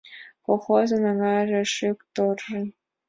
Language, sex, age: Mari, female, under 19